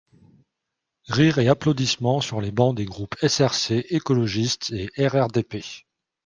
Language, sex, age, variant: French, male, 30-39, Français de métropole